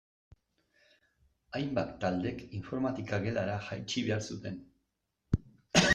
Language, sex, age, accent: Basque, male, 60-69, Erdialdekoa edo Nafarra (Gipuzkoa, Nafarroa)